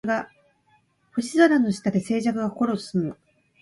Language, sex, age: Japanese, female, 50-59